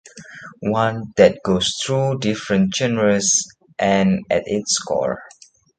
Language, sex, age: English, male, 19-29